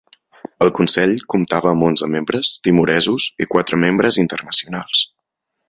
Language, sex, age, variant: Catalan, male, 19-29, Central